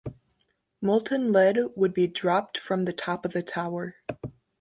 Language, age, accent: English, under 19, United States English